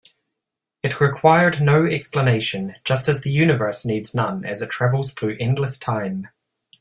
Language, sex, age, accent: English, male, 30-39, New Zealand English